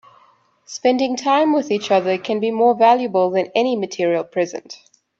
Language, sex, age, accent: English, female, 30-39, Southern African (South Africa, Zimbabwe, Namibia)